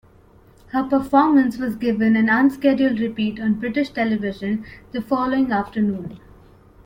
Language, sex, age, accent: English, female, 19-29, India and South Asia (India, Pakistan, Sri Lanka)